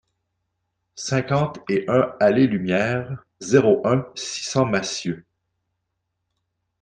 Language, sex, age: French, male, 40-49